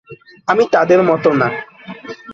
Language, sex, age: Bengali, male, 19-29